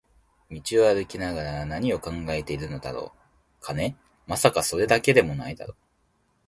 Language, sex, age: Japanese, male, 19-29